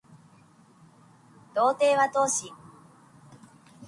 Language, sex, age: Japanese, female, 19-29